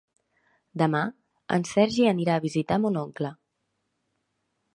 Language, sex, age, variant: Catalan, female, 19-29, Central